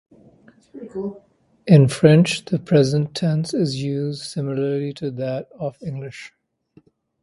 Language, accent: English, India and South Asia (India, Pakistan, Sri Lanka)